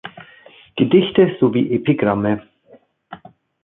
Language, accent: German, Österreichisches Deutsch